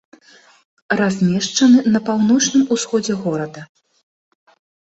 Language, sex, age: Belarusian, female, 19-29